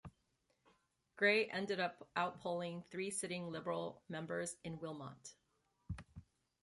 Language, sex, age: English, female, 30-39